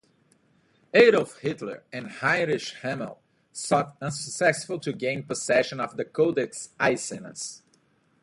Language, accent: English, United States English